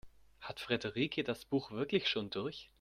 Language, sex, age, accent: German, male, under 19, Deutschland Deutsch